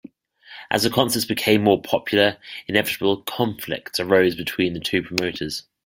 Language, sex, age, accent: English, male, 30-39, England English